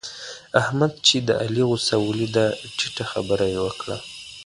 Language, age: Pashto, 19-29